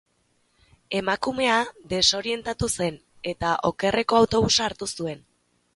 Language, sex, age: Basque, female, 19-29